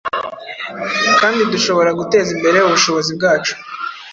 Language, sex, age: Kinyarwanda, male, 40-49